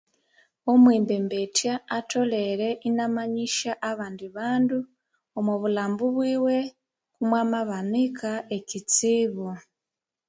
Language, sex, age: Konzo, female, 30-39